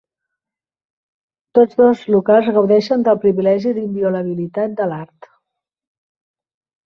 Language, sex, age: Catalan, female, 50-59